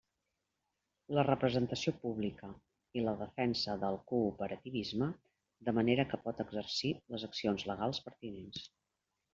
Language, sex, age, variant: Catalan, female, 40-49, Central